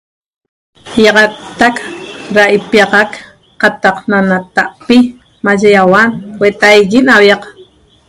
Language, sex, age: Toba, female, 40-49